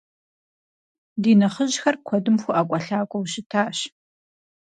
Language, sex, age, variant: Kabardian, female, 30-39, Адыгэбзэ (Къэбэрдей, Кирил, Урысей)